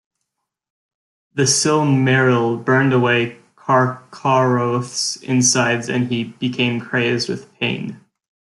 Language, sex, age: English, male, 19-29